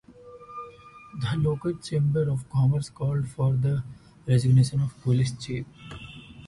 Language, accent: English, India and South Asia (India, Pakistan, Sri Lanka)